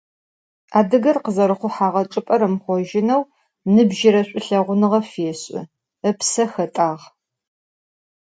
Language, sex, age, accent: Adyghe, female, 40-49, Кıэмгуй (Çemguy)